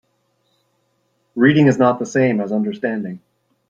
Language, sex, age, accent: English, male, 40-49, United States English